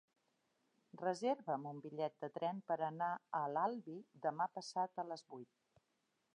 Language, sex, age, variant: Catalan, female, 60-69, Central